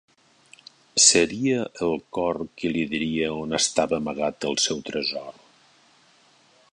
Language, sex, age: Catalan, male, 50-59